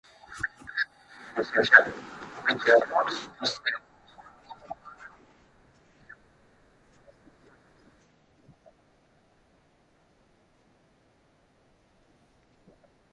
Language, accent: English, India and South Asia (India, Pakistan, Sri Lanka)